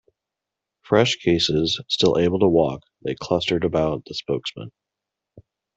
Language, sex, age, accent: English, male, 30-39, United States English